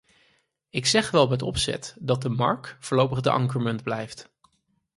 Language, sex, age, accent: Dutch, male, 30-39, Nederlands Nederlands